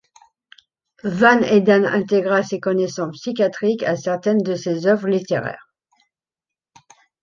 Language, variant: French, Français de métropole